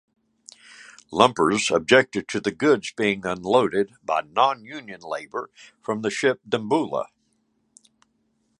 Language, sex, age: English, male, 70-79